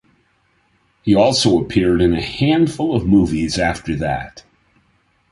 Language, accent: English, United States English